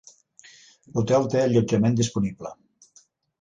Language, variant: Catalan, Central